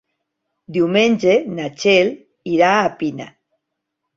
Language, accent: Catalan, valencià